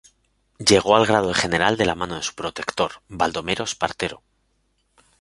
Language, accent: Spanish, España: Centro-Sur peninsular (Madrid, Toledo, Castilla-La Mancha)